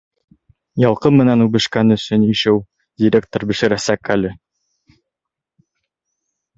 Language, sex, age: Bashkir, male, 19-29